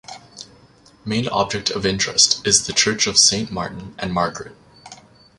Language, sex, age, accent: English, male, 19-29, Canadian English